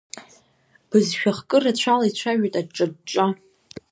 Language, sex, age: Abkhazian, female, under 19